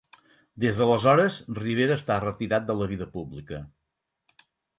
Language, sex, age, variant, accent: Catalan, male, 60-69, Central, central